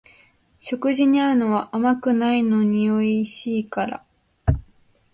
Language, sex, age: Japanese, female, under 19